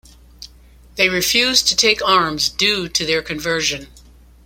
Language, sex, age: English, female, 70-79